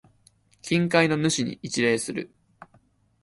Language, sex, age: Japanese, male, 19-29